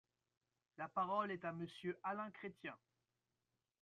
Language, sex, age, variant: French, male, 30-39, Français de métropole